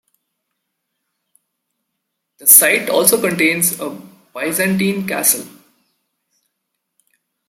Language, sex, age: English, male, 19-29